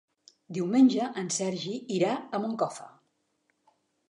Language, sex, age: Catalan, female, 60-69